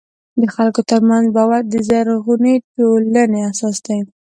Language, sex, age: Pashto, female, under 19